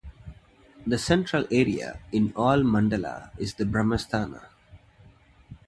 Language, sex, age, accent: English, male, 30-39, India and South Asia (India, Pakistan, Sri Lanka)